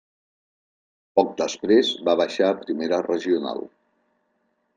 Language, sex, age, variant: Catalan, male, 60-69, Central